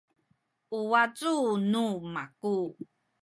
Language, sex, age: Sakizaya, female, 30-39